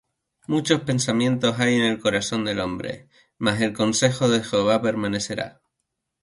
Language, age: Spanish, 19-29